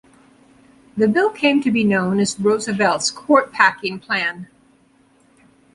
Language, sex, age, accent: English, female, 50-59, United States English